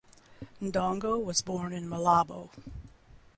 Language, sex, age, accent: English, female, 70-79, United States English